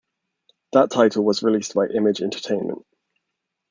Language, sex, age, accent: English, male, 19-29, England English